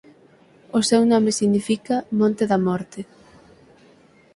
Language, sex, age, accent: Galician, female, 19-29, Atlántico (seseo e gheada); Normativo (estándar)